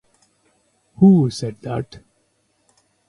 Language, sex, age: English, male, 40-49